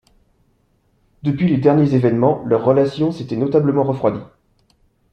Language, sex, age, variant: French, male, 30-39, Français de métropole